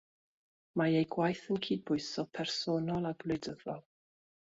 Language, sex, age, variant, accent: Welsh, female, 40-49, South-Western Welsh, Y Deyrnas Unedig Cymraeg